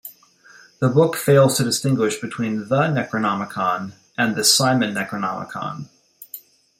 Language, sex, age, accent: English, male, 40-49, United States English